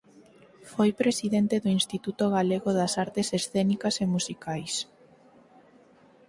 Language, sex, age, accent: Galician, female, under 19, Normativo (estándar)